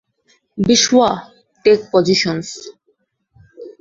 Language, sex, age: Bengali, female, 19-29